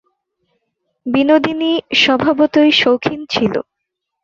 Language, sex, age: Bengali, female, 19-29